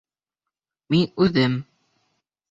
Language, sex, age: Bashkir, male, under 19